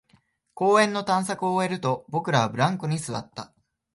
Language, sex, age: Japanese, male, 19-29